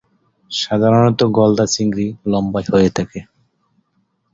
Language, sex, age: Bengali, male, 30-39